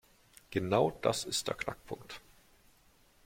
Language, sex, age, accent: German, male, 50-59, Deutschland Deutsch